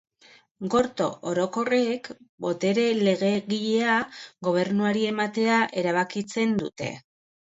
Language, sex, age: Basque, female, 40-49